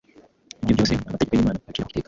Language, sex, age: Kinyarwanda, male, 19-29